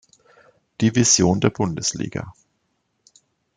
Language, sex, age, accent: German, male, 40-49, Deutschland Deutsch